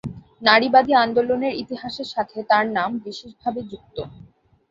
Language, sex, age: Bengali, female, under 19